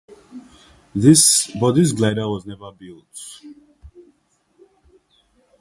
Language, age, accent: English, 19-29, Nigerian